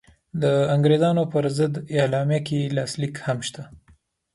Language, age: Pashto, 19-29